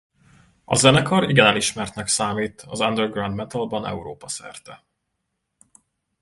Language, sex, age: Hungarian, male, 30-39